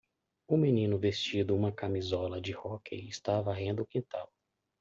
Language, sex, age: Portuguese, male, 30-39